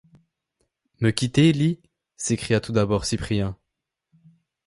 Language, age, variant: French, under 19, Français de métropole